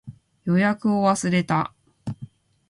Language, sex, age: Japanese, female, 30-39